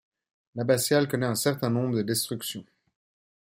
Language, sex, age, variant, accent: French, male, 30-39, Français d'Europe, Français de Suisse